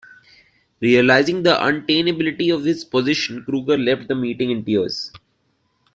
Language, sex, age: English, male, 19-29